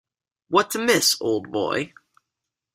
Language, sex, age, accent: English, male, under 19, United States English